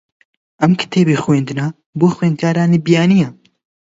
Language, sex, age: Central Kurdish, male, under 19